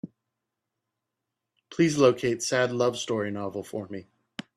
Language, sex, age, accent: English, male, 40-49, United States English